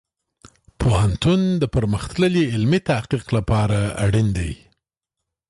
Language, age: Pashto, 50-59